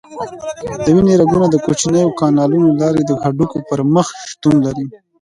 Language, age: Pashto, 19-29